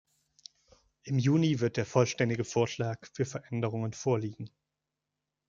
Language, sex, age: German, male, 30-39